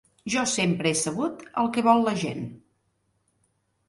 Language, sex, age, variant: Catalan, female, 50-59, Central